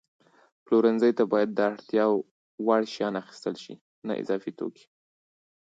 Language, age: Pashto, 19-29